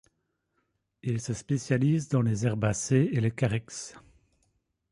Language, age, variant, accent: French, 30-39, Français d'Europe, Français de Belgique